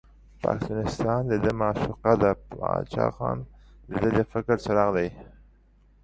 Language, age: Pashto, 40-49